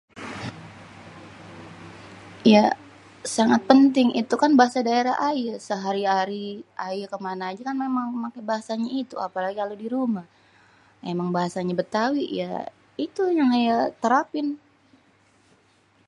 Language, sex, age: Betawi, male, 30-39